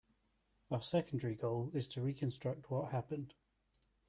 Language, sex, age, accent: English, male, 30-39, Welsh English